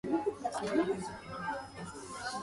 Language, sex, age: English, female, 19-29